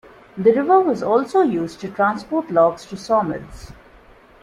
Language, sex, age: English, female, 30-39